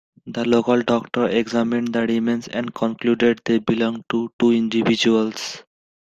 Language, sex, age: English, male, 19-29